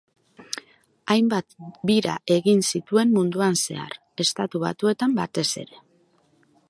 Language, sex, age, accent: Basque, female, 40-49, Mendebalekoa (Araba, Bizkaia, Gipuzkoako mendebaleko herri batzuk)